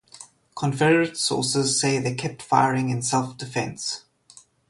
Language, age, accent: English, 30-39, Southern African (South Africa, Zimbabwe, Namibia)